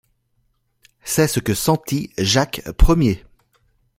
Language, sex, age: French, male, 40-49